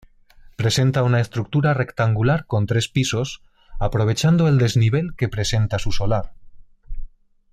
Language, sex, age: Spanish, male, 40-49